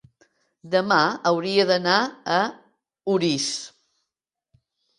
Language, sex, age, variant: Catalan, female, 60-69, Central